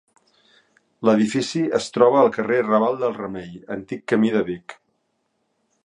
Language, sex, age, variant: Catalan, male, 50-59, Central